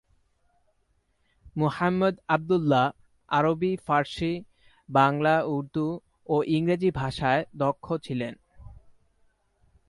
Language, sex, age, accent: Bengali, male, 19-29, Standard Bengali